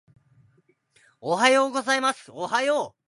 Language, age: Japanese, 19-29